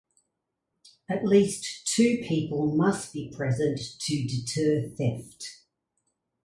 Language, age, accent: English, 60-69, Australian English